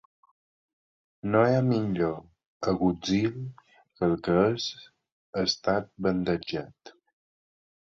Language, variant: Catalan, Balear